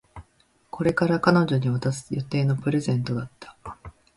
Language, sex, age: Japanese, female, 40-49